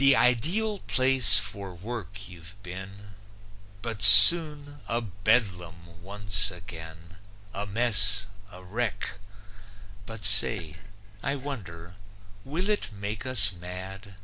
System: none